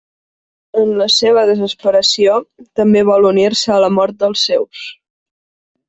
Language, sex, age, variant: Catalan, female, 19-29, Septentrional